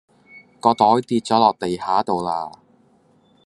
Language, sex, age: Cantonese, male, under 19